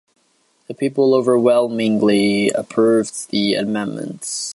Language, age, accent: English, under 19, United States English